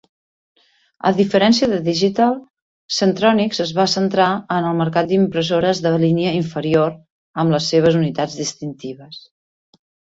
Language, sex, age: Catalan, female, 50-59